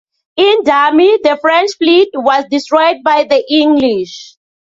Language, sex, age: English, female, 19-29